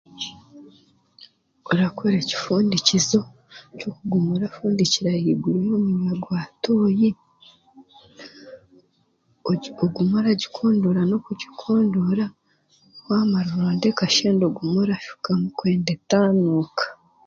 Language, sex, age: Chiga, female, 30-39